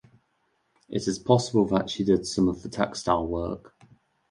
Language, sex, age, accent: English, male, 19-29, England English